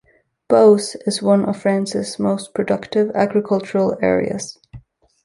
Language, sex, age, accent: English, female, 19-29, United States English